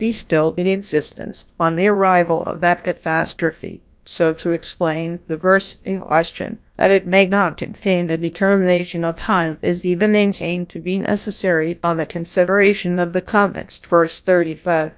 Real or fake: fake